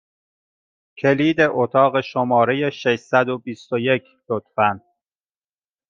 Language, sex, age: Persian, male, 40-49